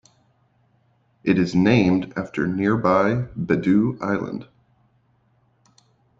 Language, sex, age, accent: English, male, 30-39, United States English